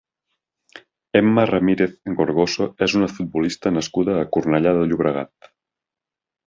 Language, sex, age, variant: Catalan, male, 30-39, Nord-Occidental